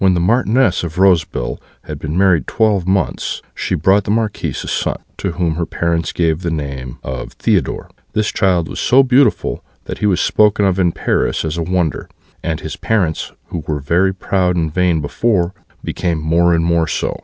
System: none